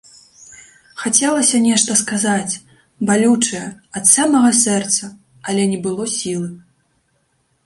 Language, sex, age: Belarusian, female, 19-29